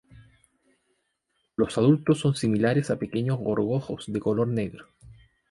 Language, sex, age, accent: Spanish, male, 30-39, Chileno: Chile, Cuyo